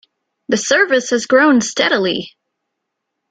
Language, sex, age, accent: English, female, 19-29, United States English